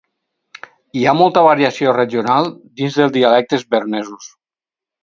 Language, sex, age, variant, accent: Catalan, male, 50-59, Valencià meridional, valencià